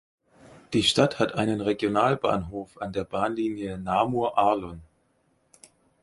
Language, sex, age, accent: German, male, 30-39, Deutschland Deutsch